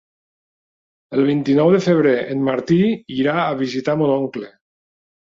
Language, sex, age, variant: Catalan, male, 40-49, Nord-Occidental